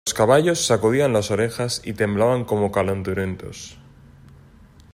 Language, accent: Spanish, España: Norte peninsular (Asturias, Castilla y León, Cantabria, País Vasco, Navarra, Aragón, La Rioja, Guadalajara, Cuenca)